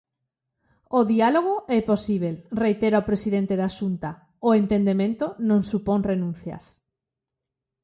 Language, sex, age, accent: Galician, female, 40-49, Normativo (estándar)